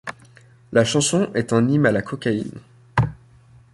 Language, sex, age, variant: French, male, 19-29, Français de métropole